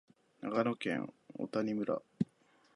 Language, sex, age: Japanese, male, 19-29